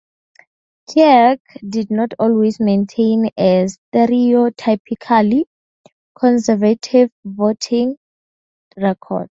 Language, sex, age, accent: English, female, 19-29, Southern African (South Africa, Zimbabwe, Namibia)